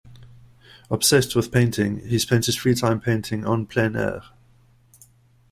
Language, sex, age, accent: English, male, 30-39, Southern African (South Africa, Zimbabwe, Namibia)